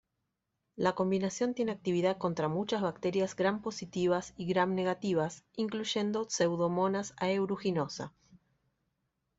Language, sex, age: Spanish, female, 30-39